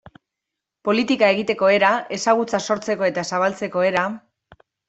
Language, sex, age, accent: Basque, female, 40-49, Mendebalekoa (Araba, Bizkaia, Gipuzkoako mendebaleko herri batzuk)